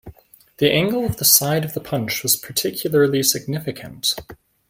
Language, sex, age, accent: English, male, 30-39, United States English